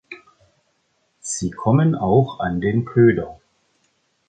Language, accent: German, Deutschland Deutsch